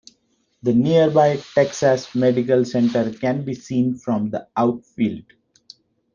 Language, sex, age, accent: English, male, 30-39, India and South Asia (India, Pakistan, Sri Lanka)